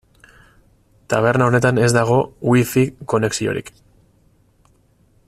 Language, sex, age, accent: Basque, male, 30-39, Mendebalekoa (Araba, Bizkaia, Gipuzkoako mendebaleko herri batzuk)